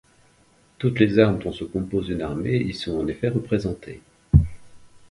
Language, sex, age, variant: French, male, 40-49, Français de métropole